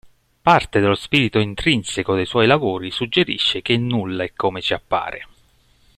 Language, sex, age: Italian, male, 40-49